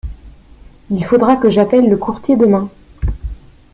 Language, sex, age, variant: French, female, 19-29, Français de métropole